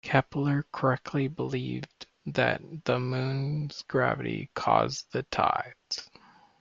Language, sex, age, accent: English, male, 19-29, Canadian English